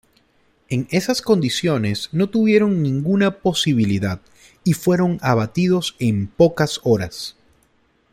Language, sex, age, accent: Spanish, male, 30-39, Caribe: Cuba, Venezuela, Puerto Rico, República Dominicana, Panamá, Colombia caribeña, México caribeño, Costa del golfo de México